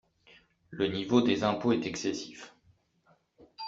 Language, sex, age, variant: French, male, 40-49, Français de métropole